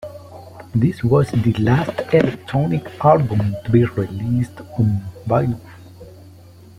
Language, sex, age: English, male, 19-29